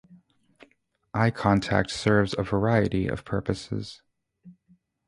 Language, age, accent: English, 30-39, United States English